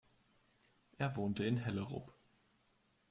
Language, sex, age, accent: German, male, 19-29, Deutschland Deutsch